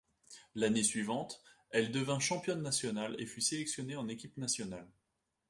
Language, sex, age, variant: French, male, 19-29, Français de métropole